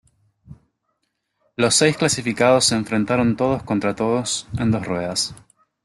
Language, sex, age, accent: Spanish, male, 30-39, Rioplatense: Argentina, Uruguay, este de Bolivia, Paraguay